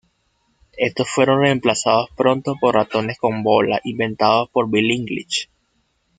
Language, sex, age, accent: Spanish, male, 19-29, Caribe: Cuba, Venezuela, Puerto Rico, República Dominicana, Panamá, Colombia caribeña, México caribeño, Costa del golfo de México